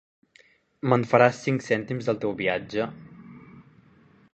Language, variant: Catalan, Central